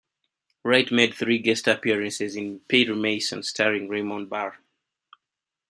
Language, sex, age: English, male, 30-39